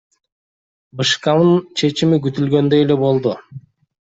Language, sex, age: Kyrgyz, male, 40-49